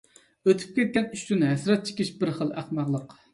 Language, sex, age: Uyghur, male, 30-39